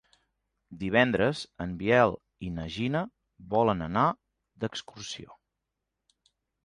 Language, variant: Catalan, Nord-Occidental